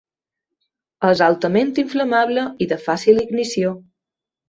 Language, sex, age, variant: Catalan, female, 30-39, Balear